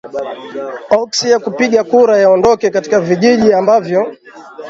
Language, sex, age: Swahili, male, 19-29